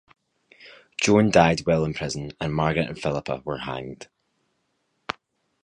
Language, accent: English, Scottish English